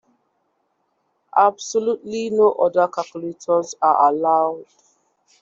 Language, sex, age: English, female, 30-39